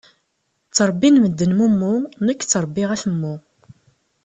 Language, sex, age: Kabyle, female, 30-39